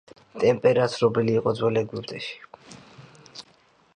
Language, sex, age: Georgian, male, under 19